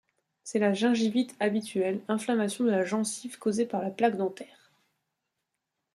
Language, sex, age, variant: French, female, 30-39, Français de métropole